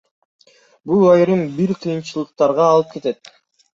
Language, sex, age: Kyrgyz, male, under 19